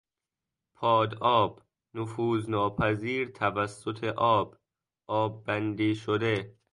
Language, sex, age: Persian, male, under 19